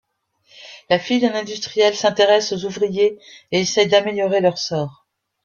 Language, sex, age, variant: French, female, 50-59, Français de métropole